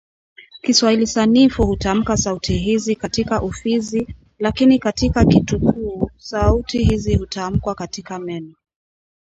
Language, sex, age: Swahili, female, 30-39